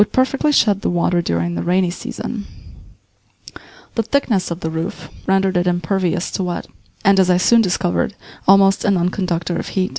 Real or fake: real